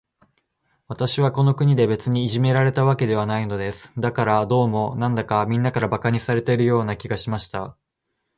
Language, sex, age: Japanese, male, 19-29